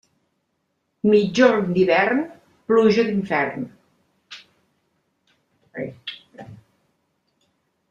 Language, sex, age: Catalan, female, 70-79